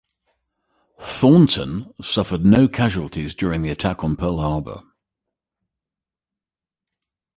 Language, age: English, 60-69